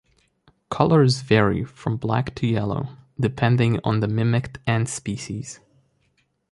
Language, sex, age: English, male, 19-29